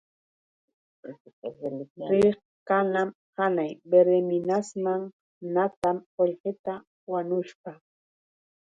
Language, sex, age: Yauyos Quechua, female, 60-69